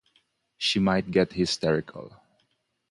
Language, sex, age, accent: English, male, 19-29, Filipino